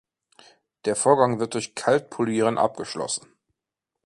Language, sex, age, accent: German, male, 30-39, Deutschland Deutsch